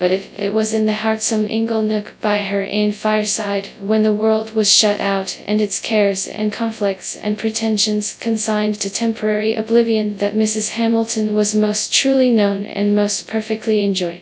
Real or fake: fake